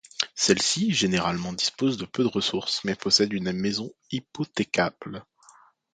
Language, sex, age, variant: French, male, 19-29, Français de métropole